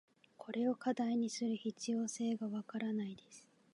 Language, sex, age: Japanese, female, 19-29